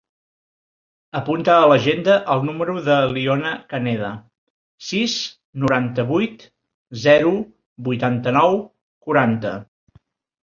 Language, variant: Catalan, Central